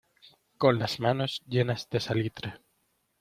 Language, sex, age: Spanish, male, 19-29